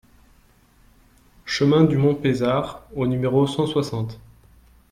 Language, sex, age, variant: French, male, under 19, Français de métropole